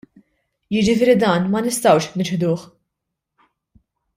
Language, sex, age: Maltese, female, 19-29